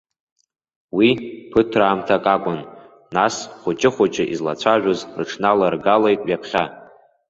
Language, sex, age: Abkhazian, male, under 19